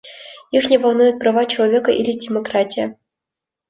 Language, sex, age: Russian, female, 19-29